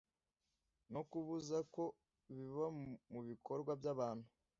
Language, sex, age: Kinyarwanda, male, under 19